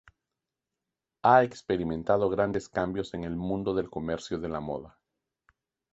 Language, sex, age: Spanish, male, 40-49